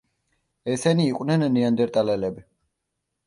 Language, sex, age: Georgian, male, 19-29